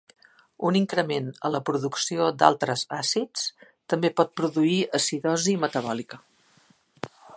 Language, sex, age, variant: Catalan, female, 60-69, Central